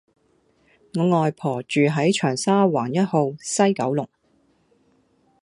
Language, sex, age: Cantonese, female, 40-49